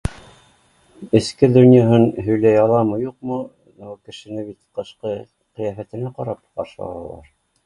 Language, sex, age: Bashkir, male, 50-59